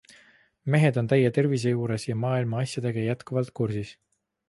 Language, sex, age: Estonian, male, 19-29